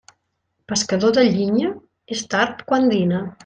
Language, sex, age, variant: Catalan, female, 50-59, Central